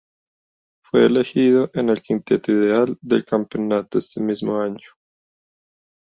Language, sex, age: Spanish, male, 30-39